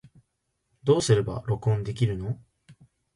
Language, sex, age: Japanese, male, under 19